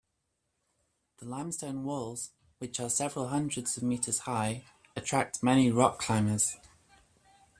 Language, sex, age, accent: English, female, 19-29, England English